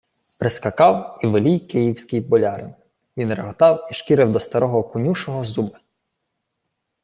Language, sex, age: Ukrainian, male, 19-29